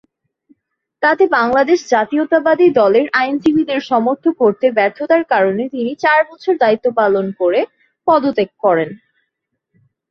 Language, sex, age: Bengali, female, under 19